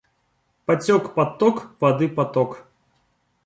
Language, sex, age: Russian, male, 19-29